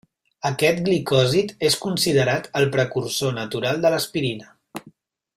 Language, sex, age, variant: Catalan, male, 30-39, Central